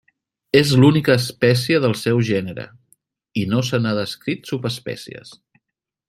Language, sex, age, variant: Catalan, male, 40-49, Central